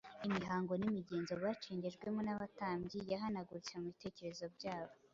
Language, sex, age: Kinyarwanda, female, 19-29